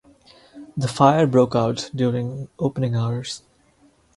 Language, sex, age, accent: English, male, 19-29, India and South Asia (India, Pakistan, Sri Lanka)